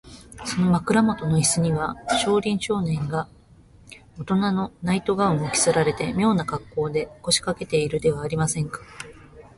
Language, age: Japanese, 40-49